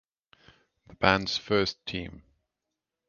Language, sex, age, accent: English, male, 30-39, England English